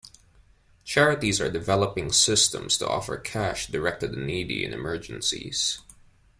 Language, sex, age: English, male, 19-29